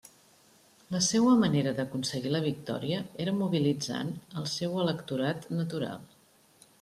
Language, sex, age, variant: Catalan, female, 50-59, Central